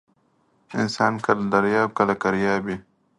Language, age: Pashto, 19-29